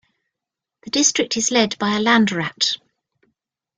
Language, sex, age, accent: English, female, 60-69, England English